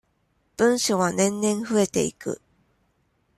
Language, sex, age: Japanese, female, 19-29